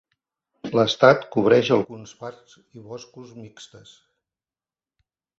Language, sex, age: Catalan, male, 60-69